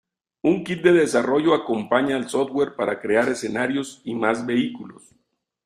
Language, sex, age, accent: Spanish, male, 50-59, México